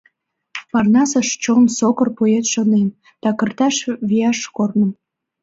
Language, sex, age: Mari, female, under 19